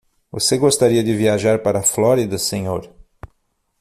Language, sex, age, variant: Portuguese, male, 40-49, Portuguese (Brasil)